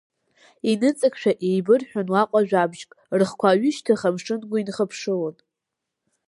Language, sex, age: Abkhazian, female, under 19